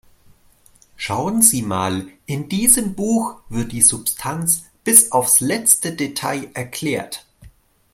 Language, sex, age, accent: German, male, 30-39, Deutschland Deutsch